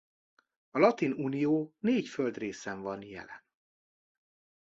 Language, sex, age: Hungarian, male, 40-49